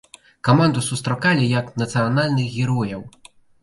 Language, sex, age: Belarusian, male, 19-29